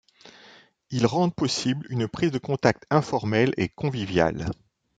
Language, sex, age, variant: French, male, 50-59, Français de métropole